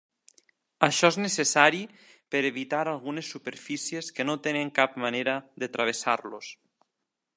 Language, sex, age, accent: Catalan, male, 30-39, valencià